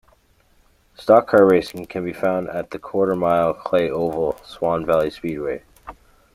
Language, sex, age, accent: English, male, 30-39, Canadian English